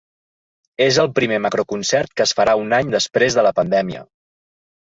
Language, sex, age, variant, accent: Catalan, male, 30-39, Central, central